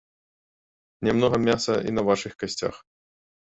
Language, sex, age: Belarusian, male, 30-39